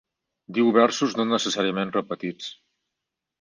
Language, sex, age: Catalan, male, 40-49